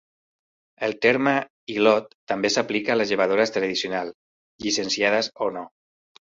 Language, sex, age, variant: Catalan, male, 40-49, Central